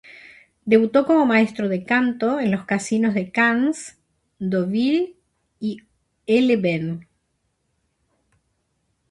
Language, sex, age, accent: Spanish, female, 60-69, Rioplatense: Argentina, Uruguay, este de Bolivia, Paraguay